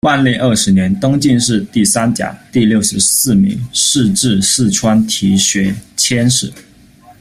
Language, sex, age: Chinese, male, 19-29